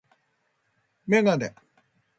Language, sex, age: Japanese, male, 60-69